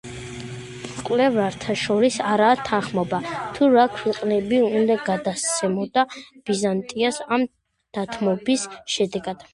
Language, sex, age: Georgian, female, 19-29